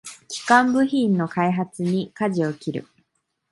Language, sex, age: Japanese, female, 19-29